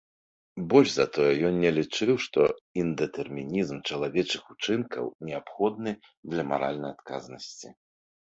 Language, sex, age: Belarusian, male, 30-39